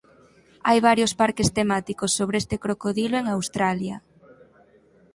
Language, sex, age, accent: Galician, female, 19-29, Normativo (estándar)